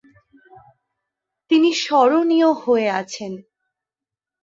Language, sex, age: Bengali, female, 19-29